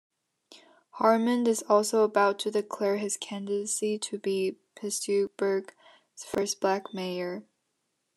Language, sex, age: English, female, under 19